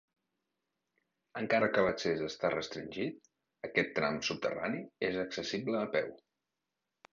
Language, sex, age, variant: Catalan, male, 40-49, Central